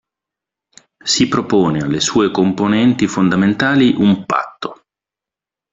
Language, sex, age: Italian, male, 40-49